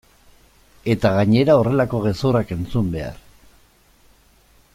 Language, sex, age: Basque, male, 50-59